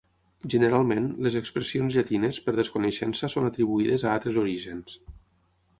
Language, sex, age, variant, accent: Catalan, male, 40-49, Tortosí, nord-occidental; Tortosí